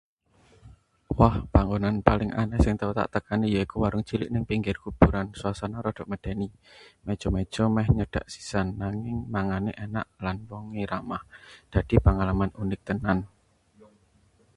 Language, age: Javanese, 30-39